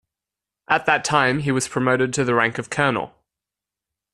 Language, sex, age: English, male, 19-29